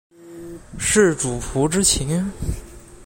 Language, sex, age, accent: Chinese, male, 19-29, 出生地：江苏省